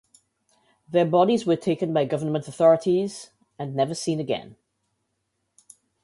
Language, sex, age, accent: English, female, 50-59, West Indies and Bermuda (Bahamas, Bermuda, Jamaica, Trinidad)